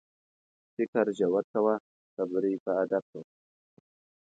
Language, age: Pashto, 30-39